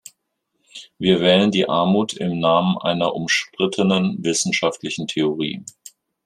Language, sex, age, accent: German, male, 50-59, Deutschland Deutsch